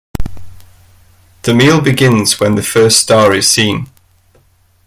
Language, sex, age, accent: English, male, 30-39, England English